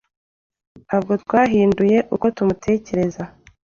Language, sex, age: Kinyarwanda, female, 30-39